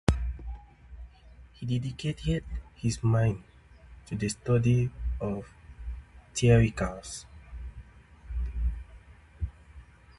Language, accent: English, England English; Southern African (South Africa, Zimbabwe, Namibia)